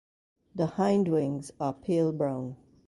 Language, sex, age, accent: English, female, 50-59, West Indies and Bermuda (Bahamas, Bermuda, Jamaica, Trinidad)